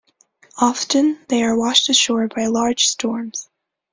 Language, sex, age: English, female, under 19